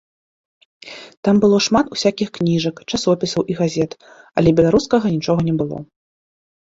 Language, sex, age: Belarusian, female, 19-29